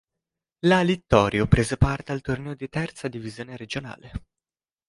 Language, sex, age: Italian, male, 19-29